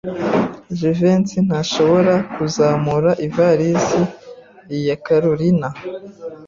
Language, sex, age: Kinyarwanda, female, 30-39